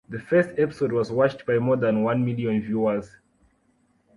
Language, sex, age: English, male, 19-29